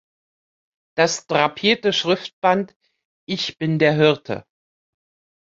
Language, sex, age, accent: German, female, 50-59, Deutschland Deutsch